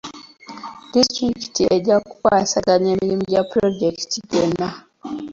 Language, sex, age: Ganda, female, 19-29